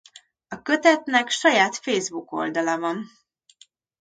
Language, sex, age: Hungarian, female, 30-39